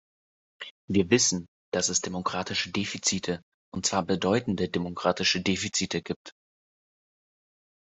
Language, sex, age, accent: German, male, 19-29, Deutschland Deutsch